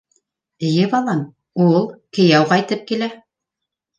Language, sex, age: Bashkir, female, 50-59